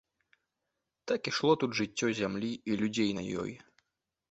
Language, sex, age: Belarusian, male, 19-29